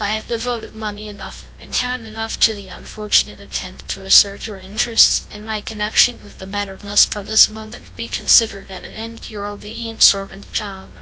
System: TTS, GlowTTS